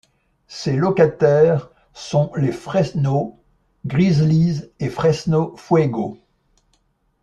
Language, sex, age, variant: French, male, 70-79, Français de métropole